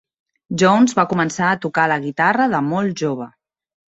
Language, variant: Catalan, Central